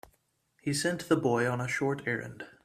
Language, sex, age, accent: English, male, 19-29, United States English